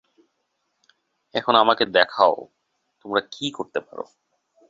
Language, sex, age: Bengali, male, 19-29